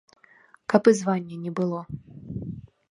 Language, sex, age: Belarusian, female, 19-29